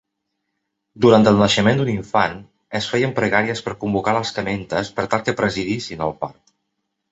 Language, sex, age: Catalan, male, 40-49